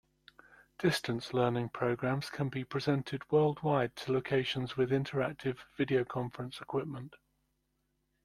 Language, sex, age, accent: English, male, 50-59, England English